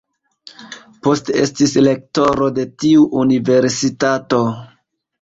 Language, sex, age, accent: Esperanto, male, 30-39, Internacia